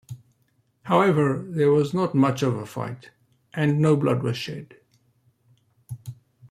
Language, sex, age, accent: English, male, 60-69, Southern African (South Africa, Zimbabwe, Namibia)